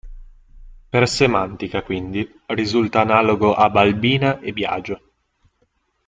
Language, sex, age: Italian, male, 19-29